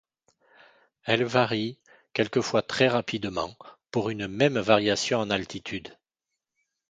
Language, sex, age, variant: French, male, 50-59, Français de métropole